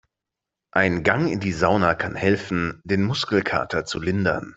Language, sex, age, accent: German, male, 19-29, Deutschland Deutsch